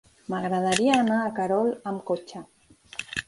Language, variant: Catalan, Central